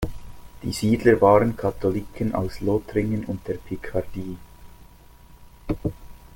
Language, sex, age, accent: German, male, 30-39, Schweizerdeutsch